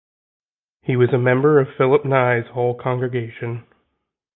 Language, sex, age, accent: English, male, 19-29, United States English